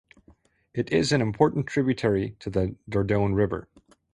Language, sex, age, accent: English, male, 30-39, United States English